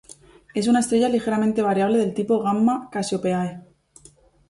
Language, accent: Spanish, España: Sur peninsular (Andalucia, Extremadura, Murcia)